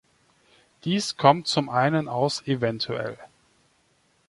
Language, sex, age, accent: German, male, 30-39, Deutschland Deutsch